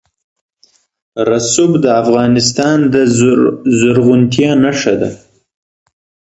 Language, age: Pashto, 19-29